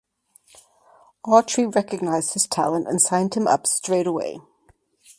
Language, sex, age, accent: English, female, 60-69, United States English